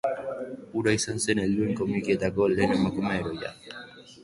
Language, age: Basque, under 19